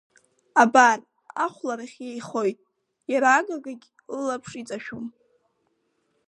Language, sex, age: Abkhazian, female, under 19